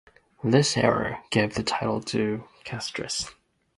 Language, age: English, 19-29